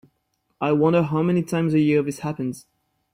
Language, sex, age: English, male, 19-29